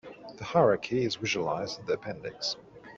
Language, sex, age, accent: English, male, 19-29, England English